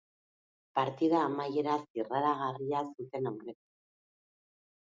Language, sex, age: Basque, female, 40-49